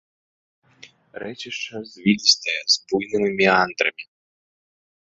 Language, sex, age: Belarusian, male, 19-29